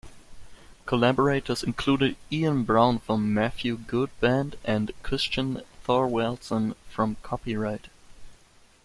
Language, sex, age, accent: English, male, under 19, England English